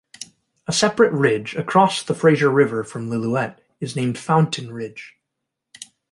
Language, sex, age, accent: English, male, 19-29, United States English